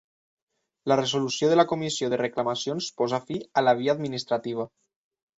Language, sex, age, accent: Catalan, male, 19-29, valencià